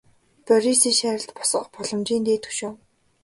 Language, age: Mongolian, 19-29